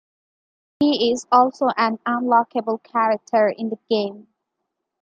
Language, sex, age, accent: English, female, 19-29, United States English